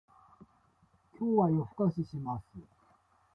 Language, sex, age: Japanese, male, 40-49